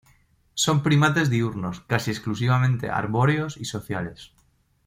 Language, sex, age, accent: Spanish, male, 40-49, España: Norte peninsular (Asturias, Castilla y León, Cantabria, País Vasco, Navarra, Aragón, La Rioja, Guadalajara, Cuenca)